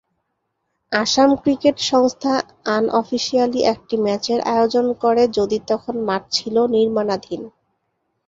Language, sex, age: Bengali, female, 19-29